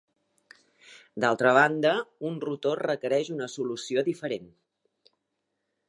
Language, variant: Catalan, Central